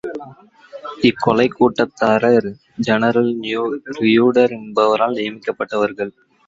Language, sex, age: Tamil, male, 19-29